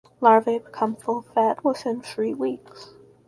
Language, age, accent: English, under 19, Canadian English